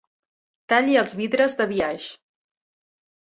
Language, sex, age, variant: Catalan, female, 30-39, Central